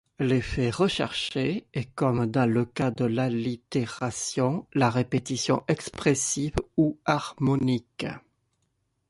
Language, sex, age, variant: French, male, 50-59, Français de métropole